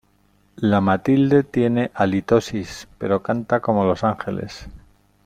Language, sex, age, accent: Spanish, male, 60-69, España: Centro-Sur peninsular (Madrid, Toledo, Castilla-La Mancha)